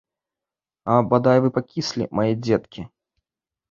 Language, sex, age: Belarusian, male, 30-39